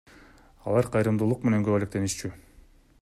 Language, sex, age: Kyrgyz, male, 19-29